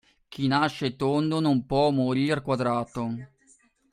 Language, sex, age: Italian, male, 40-49